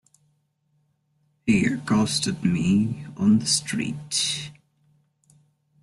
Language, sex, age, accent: English, male, 19-29, India and South Asia (India, Pakistan, Sri Lanka)